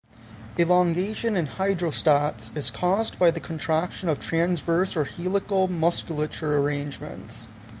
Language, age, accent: English, 19-29, United States English